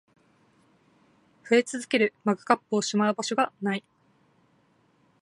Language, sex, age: Japanese, female, 19-29